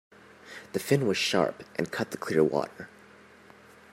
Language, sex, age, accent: English, male, 19-29, United States English